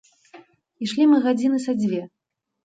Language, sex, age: Belarusian, female, 30-39